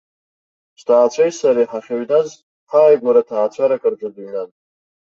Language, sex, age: Abkhazian, male, 19-29